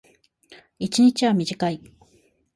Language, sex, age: Japanese, female, 30-39